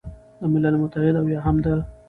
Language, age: Pashto, 19-29